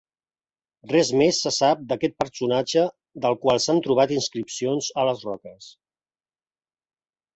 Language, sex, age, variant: Catalan, male, 40-49, Central